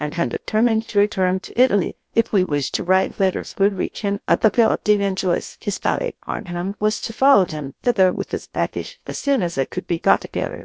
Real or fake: fake